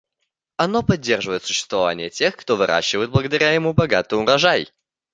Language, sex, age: Russian, male, 19-29